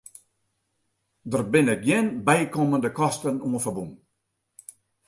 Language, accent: Western Frisian, Klaaifrysk